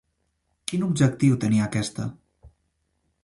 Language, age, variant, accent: Catalan, under 19, Central, central